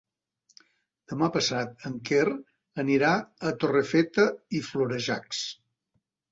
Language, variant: Catalan, Central